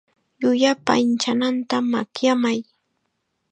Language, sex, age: Chiquián Ancash Quechua, female, 19-29